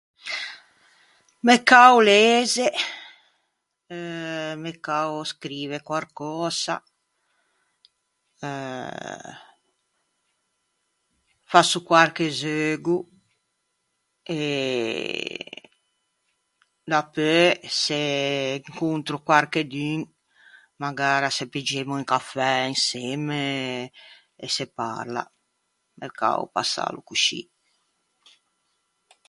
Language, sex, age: Ligurian, female, 60-69